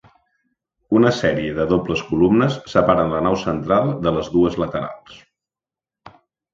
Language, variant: Catalan, Central